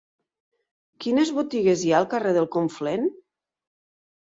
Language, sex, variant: Catalan, female, Nord-Occidental